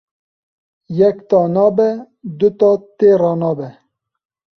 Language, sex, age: Kurdish, male, 19-29